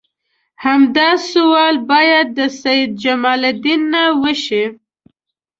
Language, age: Pashto, 19-29